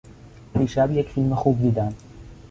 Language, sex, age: Persian, male, 19-29